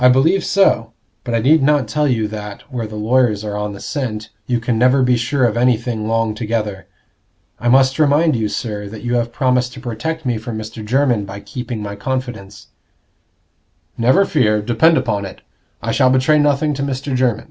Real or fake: real